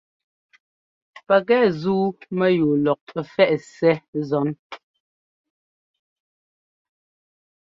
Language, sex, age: Ngomba, female, 30-39